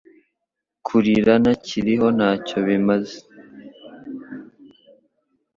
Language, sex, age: Kinyarwanda, male, under 19